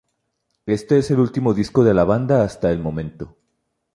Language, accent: Spanish, México